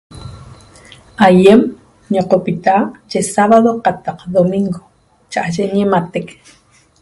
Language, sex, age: Toba, female, 40-49